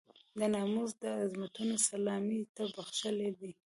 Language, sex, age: Pashto, female, 19-29